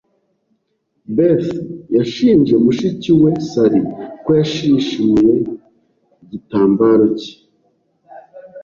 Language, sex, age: Kinyarwanda, male, 30-39